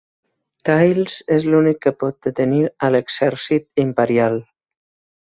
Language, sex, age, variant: Catalan, female, 50-59, Central